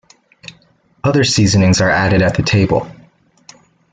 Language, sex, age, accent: English, male, 19-29, United States English